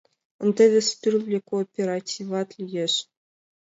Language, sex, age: Mari, female, 19-29